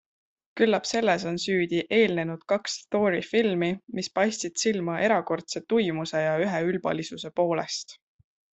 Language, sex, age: Estonian, female, 19-29